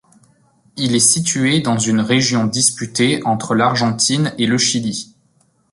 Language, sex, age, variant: French, male, 30-39, Français de métropole